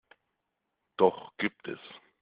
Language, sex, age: German, male, 40-49